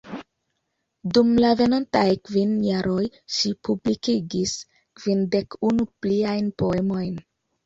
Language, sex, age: Esperanto, female, 19-29